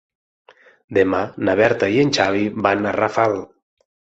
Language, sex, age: Catalan, male, 40-49